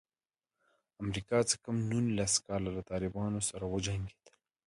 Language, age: Pashto, 19-29